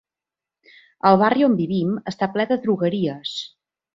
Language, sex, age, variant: Catalan, female, 40-49, Central